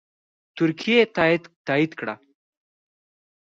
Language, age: Pashto, under 19